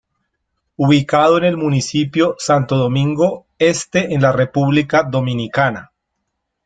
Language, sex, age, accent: Spanish, male, 30-39, Andino-Pacífico: Colombia, Perú, Ecuador, oeste de Bolivia y Venezuela andina